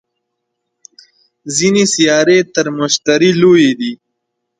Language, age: Pashto, 19-29